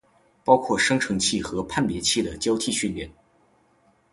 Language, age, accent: Chinese, 19-29, 出生地：吉林省